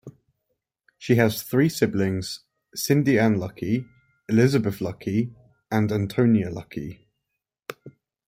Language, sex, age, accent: English, male, 19-29, England English